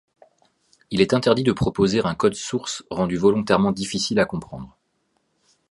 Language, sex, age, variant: French, male, 30-39, Français de métropole